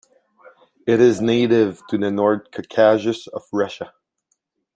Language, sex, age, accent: English, male, 30-39, Canadian English